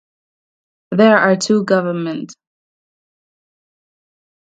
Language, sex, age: English, female, 19-29